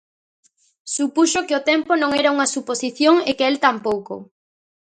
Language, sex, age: Galician, female, under 19